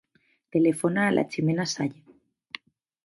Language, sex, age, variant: Catalan, female, 19-29, Nord-Occidental